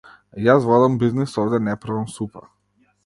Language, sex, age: Macedonian, male, 19-29